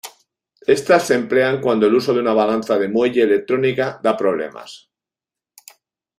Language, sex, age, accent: Spanish, male, 40-49, España: Norte peninsular (Asturias, Castilla y León, Cantabria, País Vasco, Navarra, Aragón, La Rioja, Guadalajara, Cuenca)